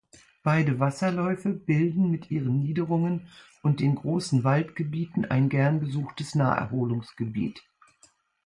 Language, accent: German, Deutschland Deutsch